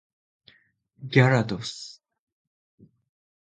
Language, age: Japanese, 19-29